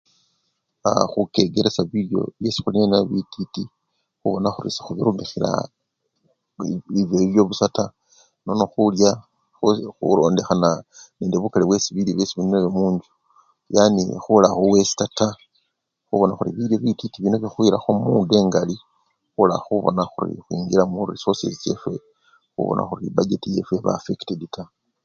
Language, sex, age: Luyia, male, 50-59